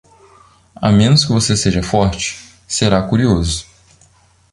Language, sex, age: Portuguese, male, 19-29